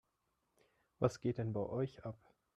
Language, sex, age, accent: German, male, 30-39, Deutschland Deutsch